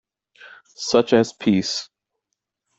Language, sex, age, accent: English, male, 30-39, United States English